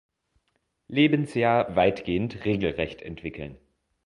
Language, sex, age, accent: German, male, 19-29, Deutschland Deutsch